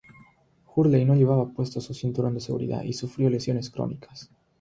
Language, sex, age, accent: Spanish, male, under 19, Andino-Pacífico: Colombia, Perú, Ecuador, oeste de Bolivia y Venezuela andina; Rioplatense: Argentina, Uruguay, este de Bolivia, Paraguay